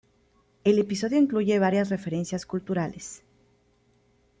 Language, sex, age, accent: Spanish, female, 30-39, Caribe: Cuba, Venezuela, Puerto Rico, República Dominicana, Panamá, Colombia caribeña, México caribeño, Costa del golfo de México